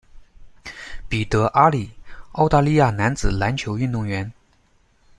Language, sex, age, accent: Chinese, male, 30-39, 出生地：江苏省